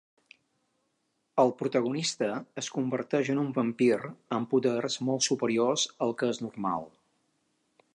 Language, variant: Catalan, Balear